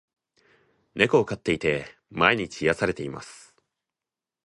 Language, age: Japanese, 19-29